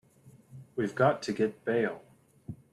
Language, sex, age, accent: English, male, 30-39, United States English